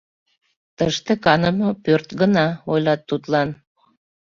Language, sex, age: Mari, female, 40-49